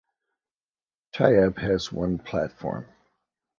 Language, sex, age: English, male, 70-79